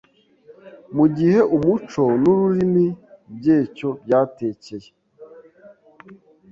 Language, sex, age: Kinyarwanda, male, 19-29